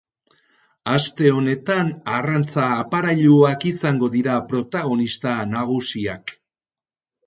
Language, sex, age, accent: Basque, male, 60-69, Erdialdekoa edo Nafarra (Gipuzkoa, Nafarroa)